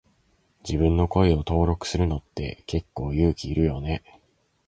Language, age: Japanese, 19-29